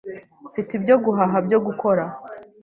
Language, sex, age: Kinyarwanda, female, 19-29